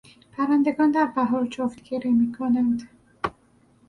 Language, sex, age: Persian, female, 40-49